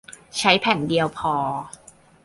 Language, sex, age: Thai, male, under 19